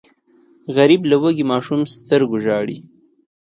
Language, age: Pashto, 19-29